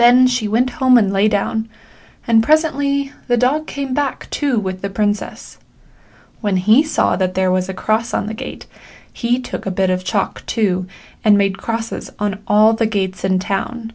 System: none